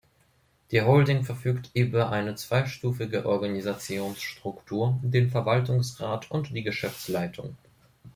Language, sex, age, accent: German, male, 19-29, Deutschland Deutsch